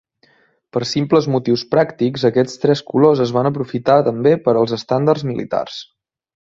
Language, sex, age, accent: Catalan, male, 19-29, Oriental